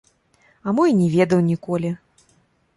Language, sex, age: Belarusian, female, 40-49